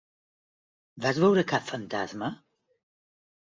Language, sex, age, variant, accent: Catalan, female, 60-69, Balear, balear